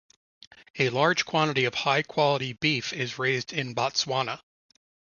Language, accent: English, United States English